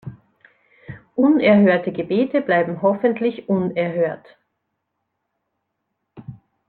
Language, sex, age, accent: German, female, 50-59, Österreichisches Deutsch